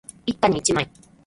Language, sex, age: Japanese, female, 30-39